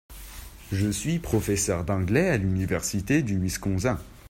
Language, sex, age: French, male, under 19